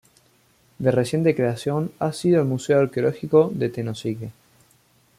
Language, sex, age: Spanish, male, under 19